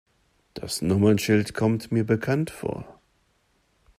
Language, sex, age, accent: German, male, 40-49, Deutschland Deutsch